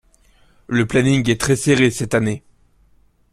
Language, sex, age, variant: French, male, 19-29, Français de métropole